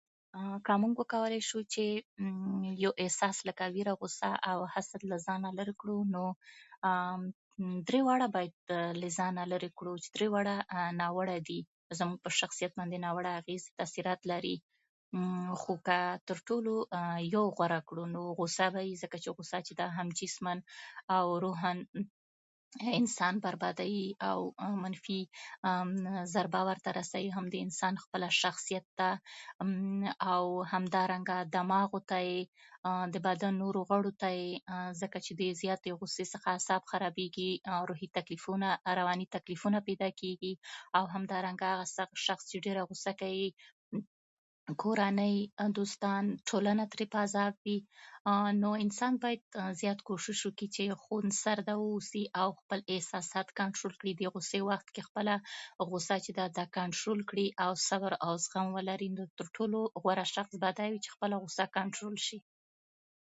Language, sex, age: Pashto, female, 30-39